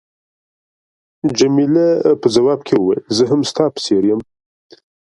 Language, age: Pashto, 19-29